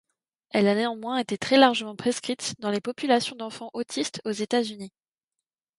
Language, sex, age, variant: French, female, 19-29, Français de métropole